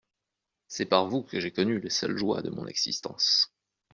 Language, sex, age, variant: French, male, 30-39, Français de métropole